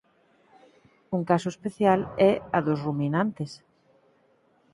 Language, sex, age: Galician, female, 50-59